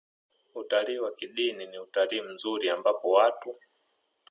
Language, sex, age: Swahili, male, 30-39